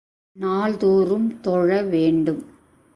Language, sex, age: Tamil, female, 40-49